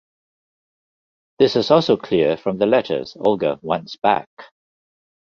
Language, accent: English, Singaporean English